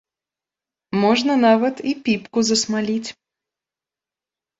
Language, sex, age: Belarusian, female, 30-39